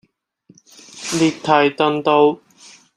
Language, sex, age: Cantonese, male, 19-29